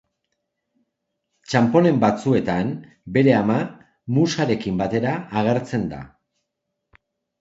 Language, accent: Basque, Erdialdekoa edo Nafarra (Gipuzkoa, Nafarroa)